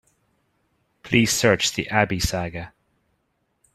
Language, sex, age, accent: English, male, 40-49, Irish English